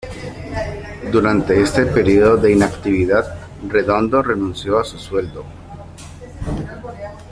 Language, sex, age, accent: Spanish, male, 40-49, Andino-Pacífico: Colombia, Perú, Ecuador, oeste de Bolivia y Venezuela andina